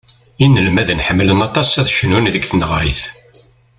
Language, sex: Kabyle, male